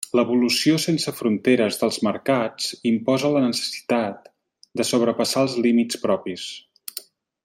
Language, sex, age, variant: Catalan, male, 40-49, Central